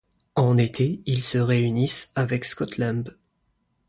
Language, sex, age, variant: French, male, 19-29, Français du nord de l'Afrique